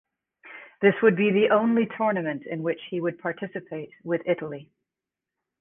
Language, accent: English, United States English